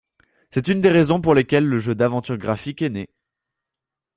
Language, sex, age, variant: French, male, under 19, Français de métropole